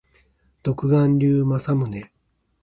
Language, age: Japanese, 50-59